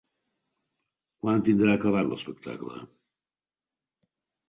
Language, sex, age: Catalan, male, 60-69